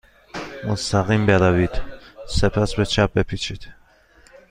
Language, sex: Persian, male